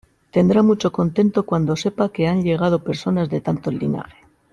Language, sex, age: Spanish, female, 50-59